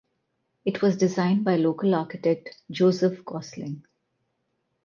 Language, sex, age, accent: English, female, 40-49, India and South Asia (India, Pakistan, Sri Lanka)